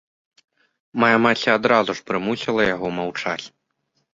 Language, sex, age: Belarusian, male, under 19